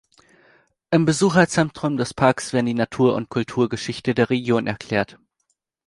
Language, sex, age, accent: German, male, 19-29, Deutschland Deutsch